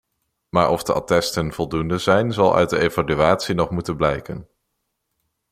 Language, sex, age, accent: Dutch, male, under 19, Nederlands Nederlands